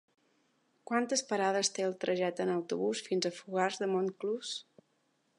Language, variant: Catalan, Balear